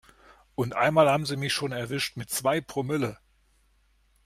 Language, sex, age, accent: German, male, 40-49, Deutschland Deutsch